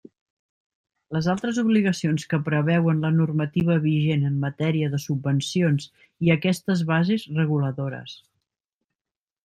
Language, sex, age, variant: Catalan, female, 19-29, Central